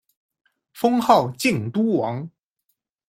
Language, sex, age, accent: Chinese, male, 19-29, 出生地：江苏省